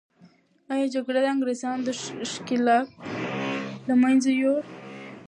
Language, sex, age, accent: Pashto, female, 19-29, معیاري پښتو